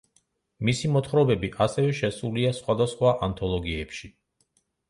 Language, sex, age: Georgian, male, 50-59